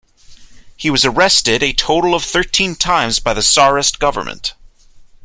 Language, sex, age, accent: English, male, 19-29, United States English